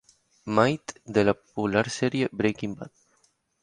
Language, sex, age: Spanish, male, 19-29